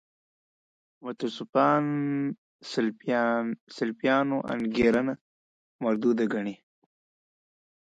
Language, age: Pashto, 19-29